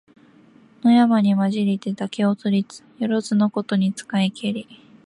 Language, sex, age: Japanese, female, 19-29